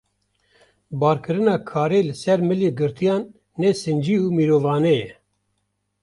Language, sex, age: Kurdish, male, 50-59